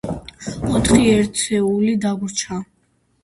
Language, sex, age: Georgian, female, 19-29